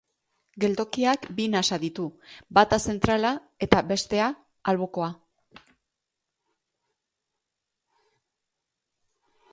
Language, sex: Basque, female